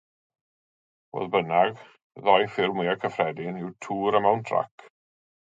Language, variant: Welsh, South-Western Welsh